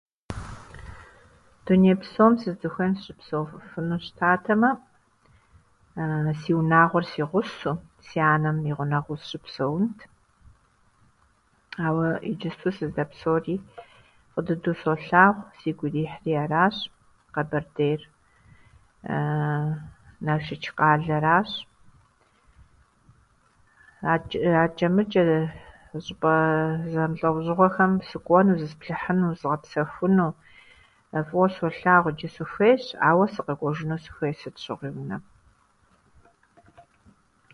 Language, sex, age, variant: Kabardian, female, 50-59, Адыгэбзэ (Къэбэрдей, Кирил, Урысей)